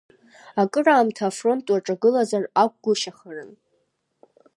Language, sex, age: Abkhazian, female, 30-39